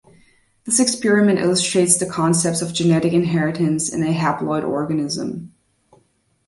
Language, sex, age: English, female, 19-29